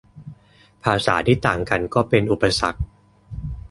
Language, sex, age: Thai, male, 30-39